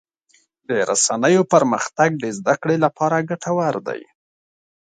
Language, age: Pashto, 30-39